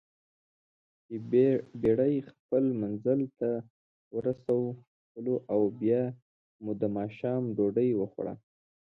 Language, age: Pashto, 19-29